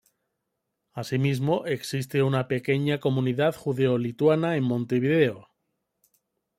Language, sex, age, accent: Spanish, male, 40-49, España: Norte peninsular (Asturias, Castilla y León, Cantabria, País Vasco, Navarra, Aragón, La Rioja, Guadalajara, Cuenca)